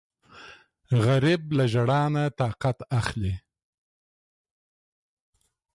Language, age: Pashto, 50-59